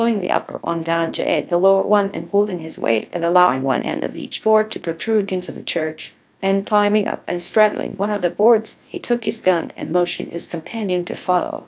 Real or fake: fake